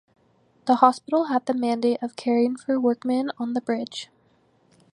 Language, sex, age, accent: English, female, 19-29, United States English